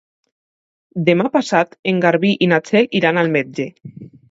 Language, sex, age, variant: Catalan, female, under 19, Alacantí